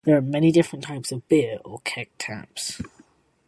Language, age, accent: English, 19-29, England English